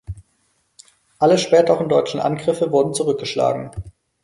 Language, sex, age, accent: German, male, under 19, Deutschland Deutsch